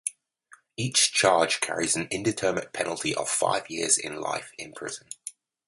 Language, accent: English, England English